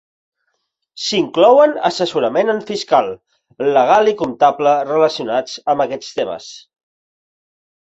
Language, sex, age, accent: Catalan, male, 40-49, Català central